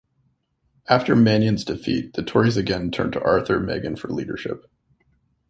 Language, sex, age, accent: English, male, 30-39, Canadian English